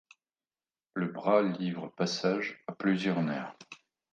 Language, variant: French, Français de métropole